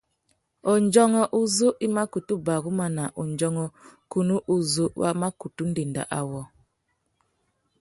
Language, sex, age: Tuki, female, 30-39